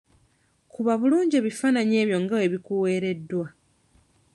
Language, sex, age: Ganda, female, 30-39